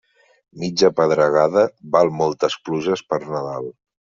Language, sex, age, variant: Catalan, male, 19-29, Central